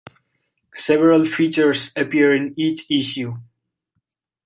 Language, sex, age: English, male, 19-29